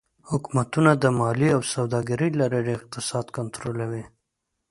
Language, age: Pashto, 30-39